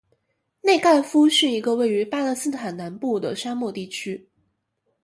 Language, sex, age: Chinese, female, 19-29